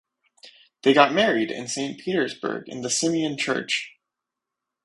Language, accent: English, United States English